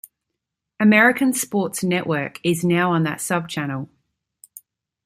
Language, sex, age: English, female, 30-39